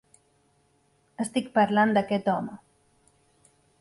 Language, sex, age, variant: Catalan, female, 40-49, Central